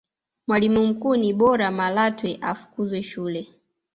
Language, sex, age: Swahili, female, 19-29